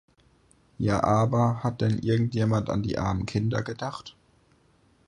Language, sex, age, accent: German, male, 19-29, Deutschland Deutsch